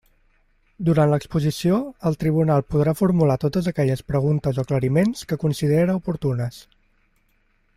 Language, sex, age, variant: Catalan, male, 19-29, Central